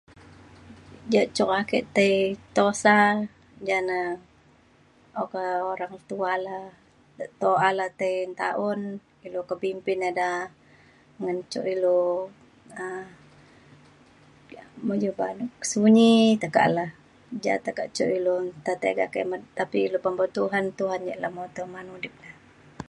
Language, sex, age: Mainstream Kenyah, female, 40-49